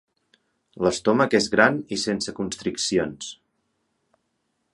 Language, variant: Catalan, Central